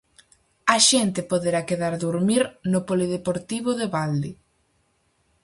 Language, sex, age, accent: Galician, female, under 19, Central (gheada)